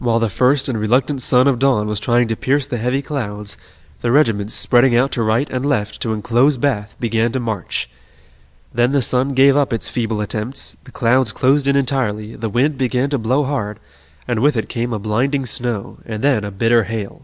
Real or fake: real